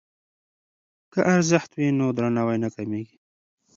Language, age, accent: Pashto, 30-39, پکتیا ولایت، احمدزی